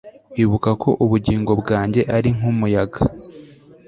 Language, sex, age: Kinyarwanda, male, 19-29